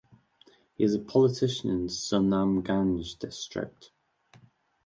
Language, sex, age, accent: English, male, 19-29, England English